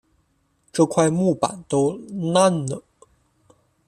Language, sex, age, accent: Chinese, male, 19-29, 出生地：湖北省